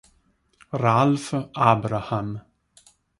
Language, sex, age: Italian, male, 30-39